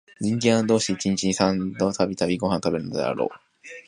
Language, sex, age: Japanese, male, 19-29